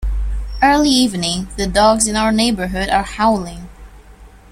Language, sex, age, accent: English, female, under 19, England English